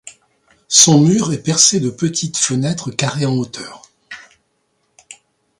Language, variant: French, Français de métropole